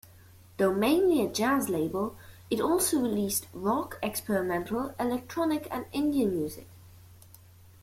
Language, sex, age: English, female, under 19